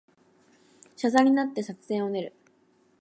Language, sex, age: Japanese, female, 19-29